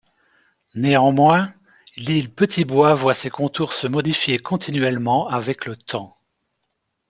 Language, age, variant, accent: French, 30-39, Français d'Europe, Français de Belgique